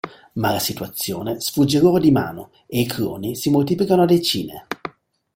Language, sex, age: Italian, male, 50-59